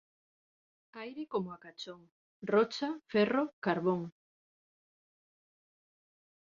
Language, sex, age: Galician, female, 40-49